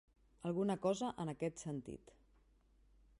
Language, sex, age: Catalan, female, 40-49